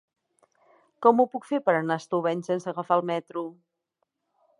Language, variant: Catalan, Nord-Occidental